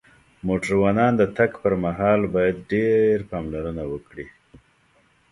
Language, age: Pashto, 30-39